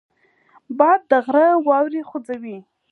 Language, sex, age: Pashto, female, 19-29